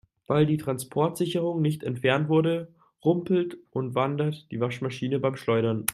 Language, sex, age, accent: German, male, 19-29, Deutschland Deutsch